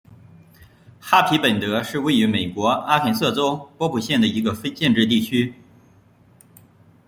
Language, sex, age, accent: Chinese, male, 30-39, 出生地：河南省